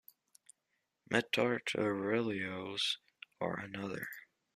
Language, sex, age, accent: English, male, under 19, United States English